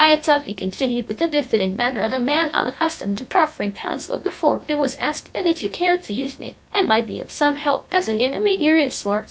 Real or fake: fake